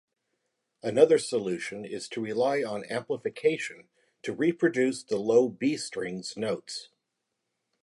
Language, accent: English, United States English